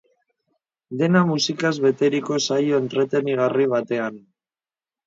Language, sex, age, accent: Basque, female, 50-59, Mendebalekoa (Araba, Bizkaia, Gipuzkoako mendebaleko herri batzuk)